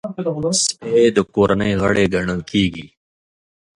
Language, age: Pashto, 30-39